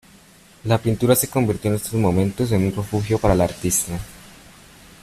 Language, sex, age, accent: Spanish, male, under 19, Andino-Pacífico: Colombia, Perú, Ecuador, oeste de Bolivia y Venezuela andina